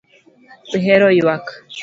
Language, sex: Luo (Kenya and Tanzania), female